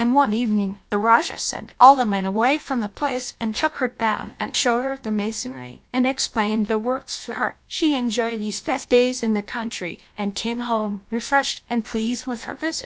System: TTS, GlowTTS